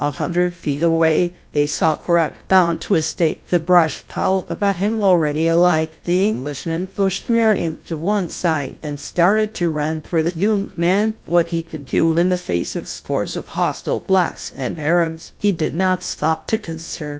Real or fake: fake